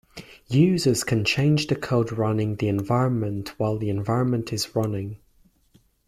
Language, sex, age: English, male, 19-29